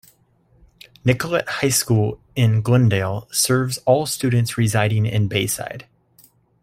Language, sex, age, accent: English, male, 30-39, United States English